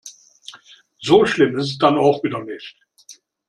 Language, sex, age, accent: German, male, 60-69, Deutschland Deutsch